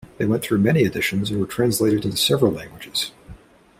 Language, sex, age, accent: English, male, 30-39, United States English